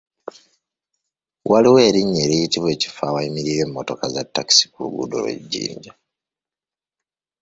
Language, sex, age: Ganda, male, 19-29